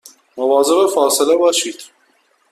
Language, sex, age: Persian, male, 19-29